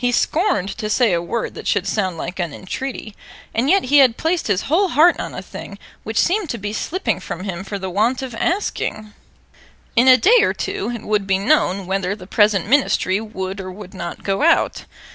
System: none